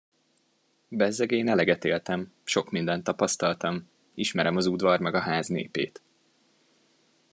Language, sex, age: Hungarian, male, 19-29